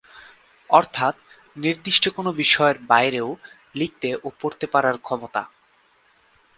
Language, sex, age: Bengali, male, 19-29